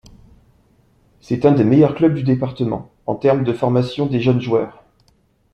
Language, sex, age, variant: French, male, 30-39, Français de métropole